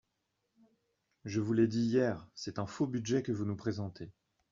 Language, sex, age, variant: French, male, 40-49, Français de métropole